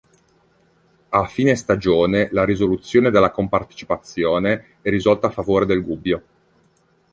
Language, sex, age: Italian, male, 30-39